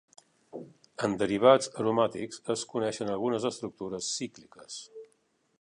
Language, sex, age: Catalan, male, 60-69